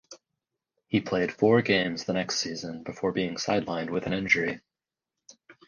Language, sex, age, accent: English, male, 30-39, United States English